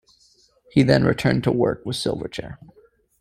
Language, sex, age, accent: English, male, 30-39, United States English